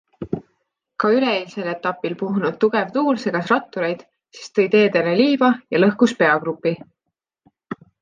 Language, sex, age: Estonian, female, 19-29